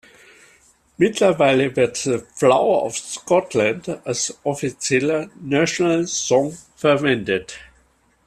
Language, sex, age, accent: German, male, 60-69, Deutschland Deutsch